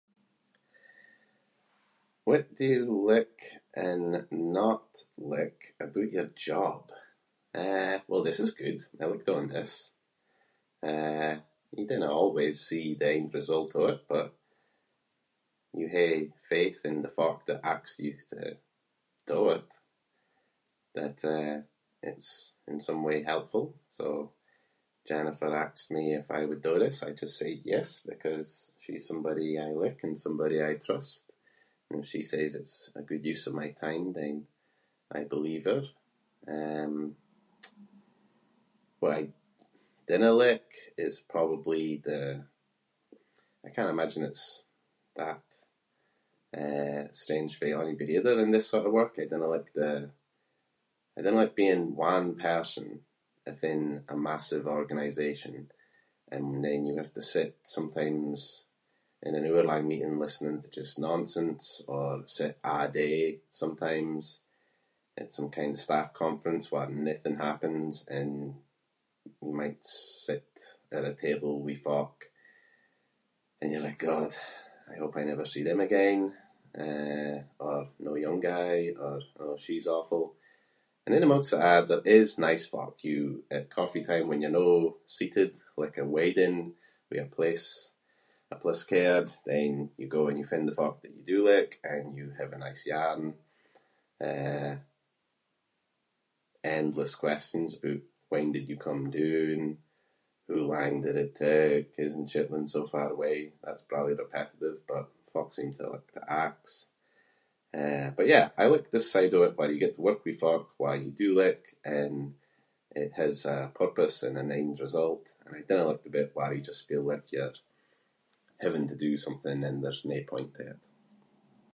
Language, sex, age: Scots, male, 30-39